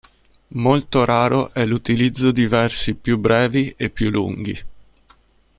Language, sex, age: Italian, male, 30-39